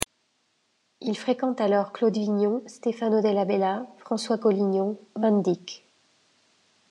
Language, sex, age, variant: French, female, 50-59, Français de métropole